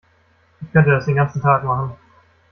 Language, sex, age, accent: German, male, 19-29, Deutschland Deutsch